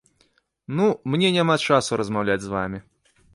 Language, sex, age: Belarusian, male, 30-39